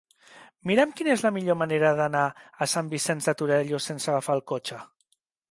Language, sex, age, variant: Catalan, male, 19-29, Central